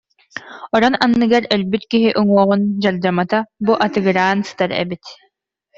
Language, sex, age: Yakut, female, under 19